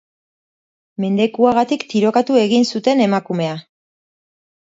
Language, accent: Basque, Mendebalekoa (Araba, Bizkaia, Gipuzkoako mendebaleko herri batzuk)